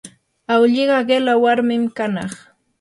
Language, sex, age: Yanahuanca Pasco Quechua, female, 30-39